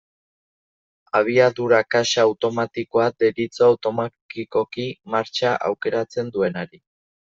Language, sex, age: Basque, male, under 19